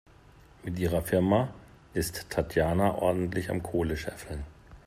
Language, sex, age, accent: German, male, 40-49, Deutschland Deutsch